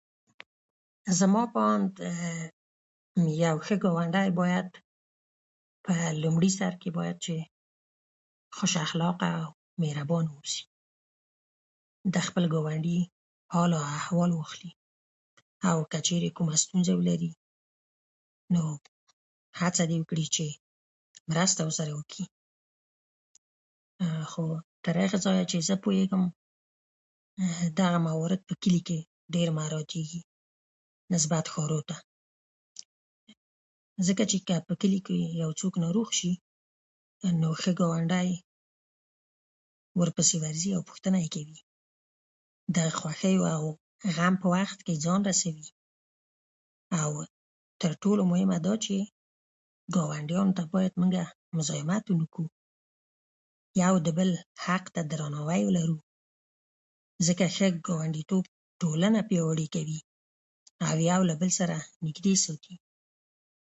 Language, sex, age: Pashto, female, 50-59